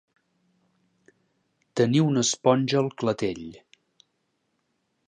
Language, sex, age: Catalan, male, 40-49